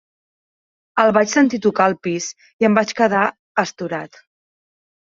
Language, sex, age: Catalan, female, under 19